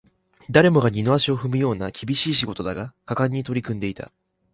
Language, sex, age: Japanese, male, 19-29